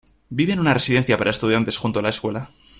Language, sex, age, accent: Spanish, male, under 19, España: Norte peninsular (Asturias, Castilla y León, Cantabria, País Vasco, Navarra, Aragón, La Rioja, Guadalajara, Cuenca)